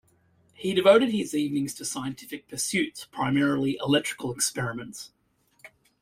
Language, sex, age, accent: English, male, 40-49, Australian English